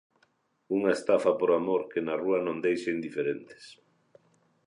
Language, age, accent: Galician, 60-69, Normativo (estándar)